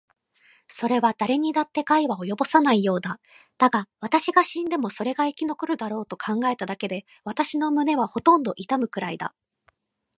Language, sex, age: Japanese, female, 19-29